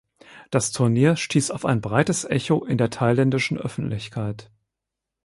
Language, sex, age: German, male, 50-59